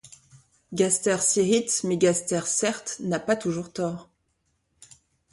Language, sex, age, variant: French, female, 40-49, Français de métropole